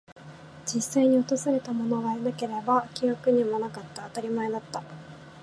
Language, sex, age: Japanese, female, 19-29